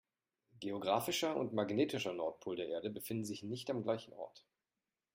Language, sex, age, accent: German, male, 30-39, Deutschland Deutsch